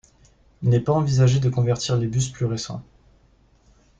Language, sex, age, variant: French, male, 19-29, Français de métropole